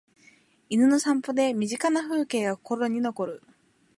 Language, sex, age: Japanese, female, 19-29